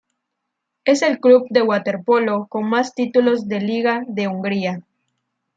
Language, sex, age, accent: Spanish, female, 19-29, México